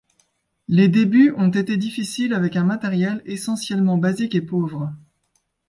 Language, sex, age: French, female, 30-39